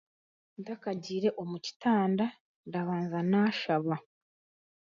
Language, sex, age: Chiga, female, 19-29